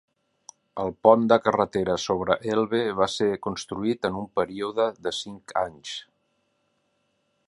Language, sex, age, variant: Catalan, male, 60-69, Central